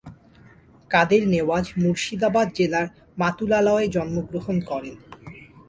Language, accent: Bengali, প্রমিত